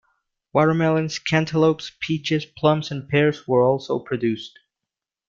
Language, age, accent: English, 90+, United States English